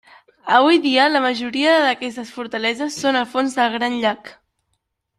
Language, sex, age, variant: Catalan, female, under 19, Central